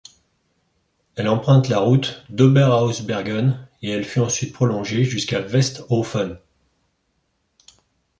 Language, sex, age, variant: French, male, 50-59, Français de métropole